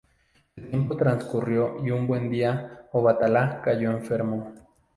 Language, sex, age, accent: Spanish, male, 19-29, México